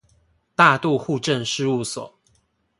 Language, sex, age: Chinese, male, 40-49